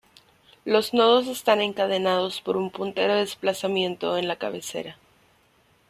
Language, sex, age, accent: Spanish, female, 19-29, México